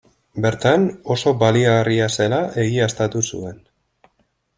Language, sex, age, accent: Basque, male, 30-39, Mendebalekoa (Araba, Bizkaia, Gipuzkoako mendebaleko herri batzuk)